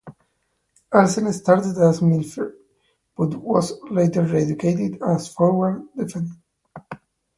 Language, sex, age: English, male, 19-29